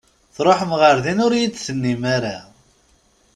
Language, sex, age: Kabyle, male, 30-39